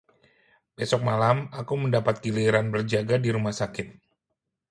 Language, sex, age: Indonesian, male, 40-49